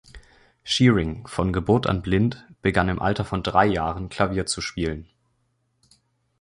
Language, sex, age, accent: German, male, 19-29, Deutschland Deutsch